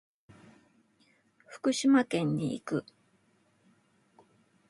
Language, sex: Japanese, female